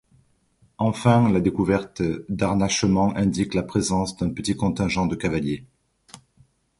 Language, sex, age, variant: French, male, 40-49, Français de métropole